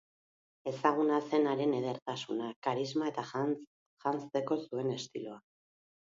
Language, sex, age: Basque, female, 40-49